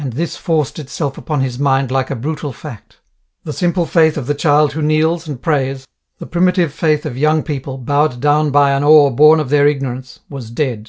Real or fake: real